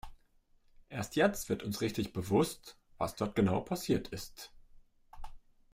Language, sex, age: German, male, 30-39